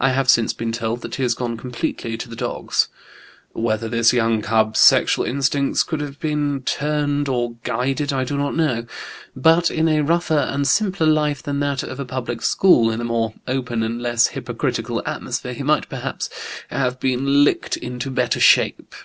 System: none